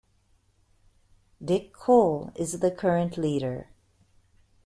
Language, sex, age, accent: English, female, 60-69, United States English